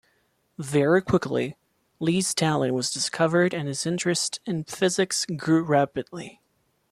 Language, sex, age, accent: English, male, 19-29, United States English